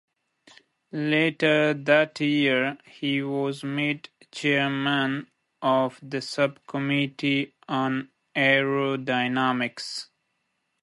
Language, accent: English, United States English